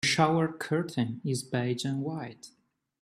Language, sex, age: English, male, 30-39